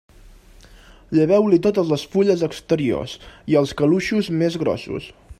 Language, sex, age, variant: Catalan, male, 19-29, Central